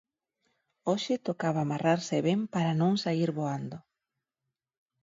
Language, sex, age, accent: Galician, female, 40-49, Normativo (estándar)